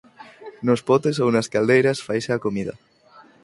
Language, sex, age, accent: Galician, male, 19-29, Normativo (estándar)